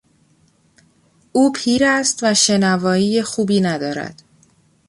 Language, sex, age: Persian, female, 19-29